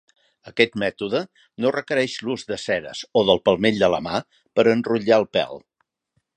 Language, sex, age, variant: Catalan, male, 60-69, Central